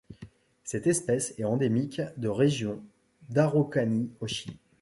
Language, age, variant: French, 40-49, Français de métropole